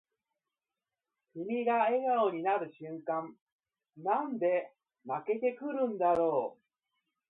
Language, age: Japanese, 30-39